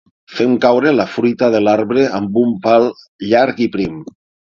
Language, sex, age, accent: Catalan, male, 50-59, valencià